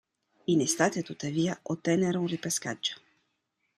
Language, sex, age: Italian, female, 30-39